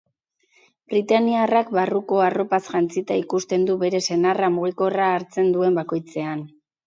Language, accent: Basque, Mendebalekoa (Araba, Bizkaia, Gipuzkoako mendebaleko herri batzuk)